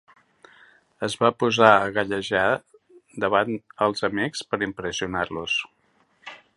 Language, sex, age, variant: Catalan, male, 60-69, Central